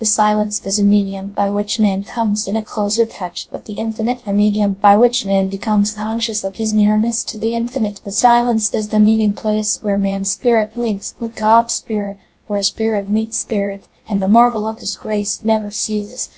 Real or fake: fake